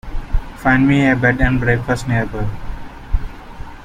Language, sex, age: English, male, 19-29